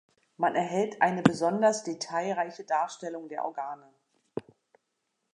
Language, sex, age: German, female, 40-49